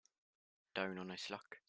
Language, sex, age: English, male, under 19